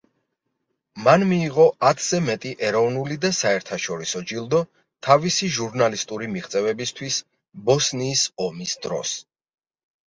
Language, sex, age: Georgian, male, 40-49